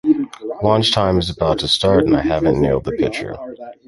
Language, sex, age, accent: English, male, 30-39, United States English